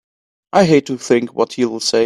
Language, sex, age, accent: English, male, 19-29, United States English